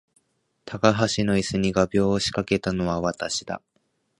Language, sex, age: Japanese, male, under 19